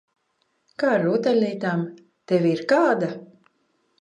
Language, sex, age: Latvian, female, 50-59